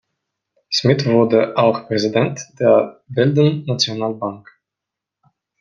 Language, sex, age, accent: German, male, 19-29, Russisch Deutsch